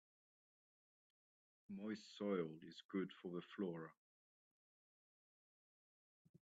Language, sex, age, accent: English, male, 19-29, Australian English